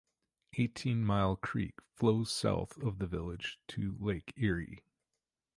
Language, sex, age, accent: English, male, 40-49, United States English